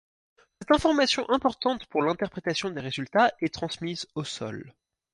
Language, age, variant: French, 19-29, Français de métropole